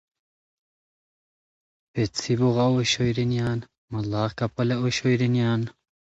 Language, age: Khowar, 19-29